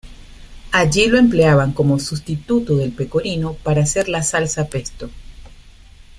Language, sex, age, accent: Spanish, female, 40-49, Caribe: Cuba, Venezuela, Puerto Rico, República Dominicana, Panamá, Colombia caribeña, México caribeño, Costa del golfo de México